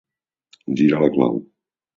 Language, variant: Catalan, Central